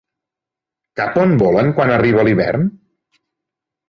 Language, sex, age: Catalan, male, 40-49